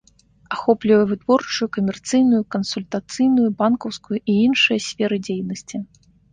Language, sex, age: Belarusian, female, 30-39